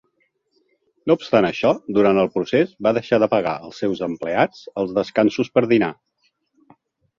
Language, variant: Catalan, Central